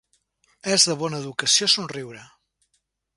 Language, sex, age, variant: Catalan, male, 60-69, Septentrional